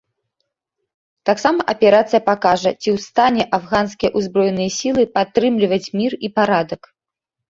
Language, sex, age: Belarusian, female, 19-29